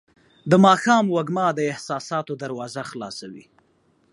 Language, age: Pashto, 30-39